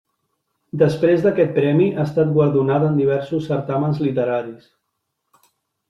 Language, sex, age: Catalan, male, 30-39